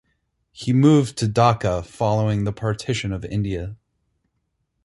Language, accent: English, United States English